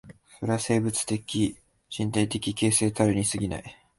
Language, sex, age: Japanese, male, 19-29